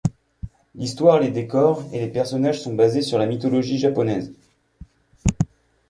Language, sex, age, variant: French, male, 30-39, Français de métropole